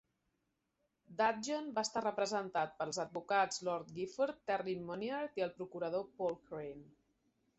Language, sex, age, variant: Catalan, female, 40-49, Central